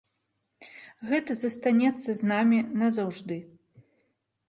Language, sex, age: Belarusian, female, 30-39